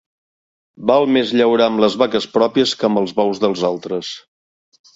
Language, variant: Catalan, Central